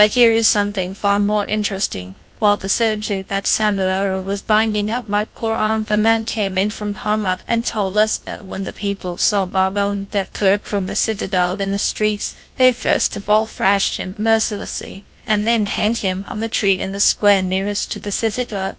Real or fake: fake